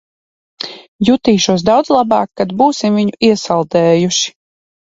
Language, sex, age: Latvian, female, 30-39